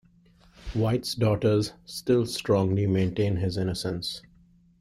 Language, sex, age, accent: English, male, 40-49, India and South Asia (India, Pakistan, Sri Lanka)